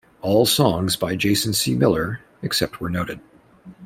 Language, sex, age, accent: English, male, 30-39, United States English